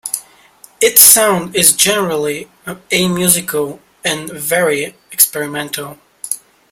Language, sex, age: English, male, under 19